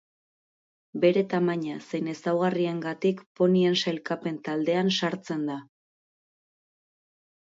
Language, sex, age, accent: Basque, female, 30-39, Erdialdekoa edo Nafarra (Gipuzkoa, Nafarroa)